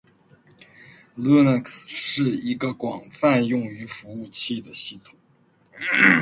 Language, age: Chinese, 30-39